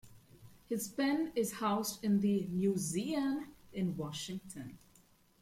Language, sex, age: English, female, 19-29